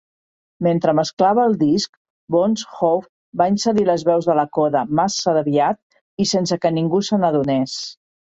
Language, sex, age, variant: Catalan, female, 50-59, Central